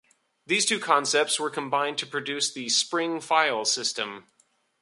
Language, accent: English, United States English